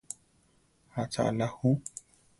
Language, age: Central Tarahumara, 19-29